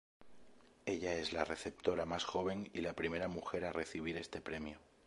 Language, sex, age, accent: Spanish, male, 30-39, España: Sur peninsular (Andalucia, Extremadura, Murcia)